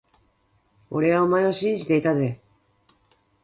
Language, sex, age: Japanese, female, 40-49